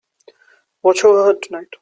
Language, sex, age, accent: English, male, 19-29, India and South Asia (India, Pakistan, Sri Lanka)